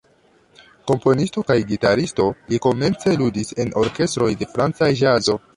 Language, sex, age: Esperanto, male, 19-29